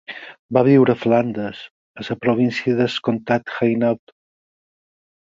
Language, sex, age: Catalan, male, 50-59